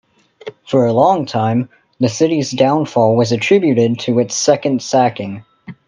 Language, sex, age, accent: English, male, 19-29, United States English